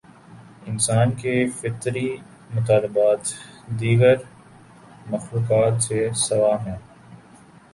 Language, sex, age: Urdu, male, 19-29